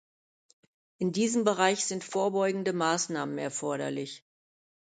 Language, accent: German, Deutschland Deutsch